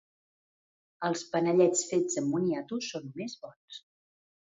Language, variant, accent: Catalan, Central, central